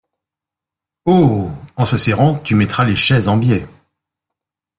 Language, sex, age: French, male, 30-39